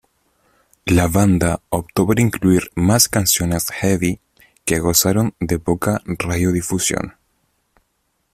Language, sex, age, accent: Spanish, male, 19-29, Chileno: Chile, Cuyo